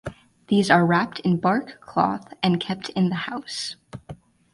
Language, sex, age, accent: English, female, 19-29, United States English